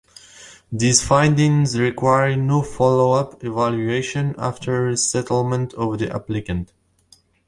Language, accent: English, United States English